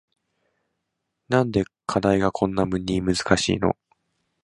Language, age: Japanese, under 19